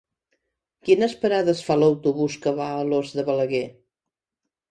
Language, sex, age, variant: Catalan, female, 50-59, Central